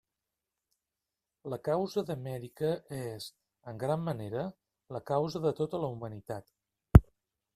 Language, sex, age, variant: Catalan, male, 50-59, Central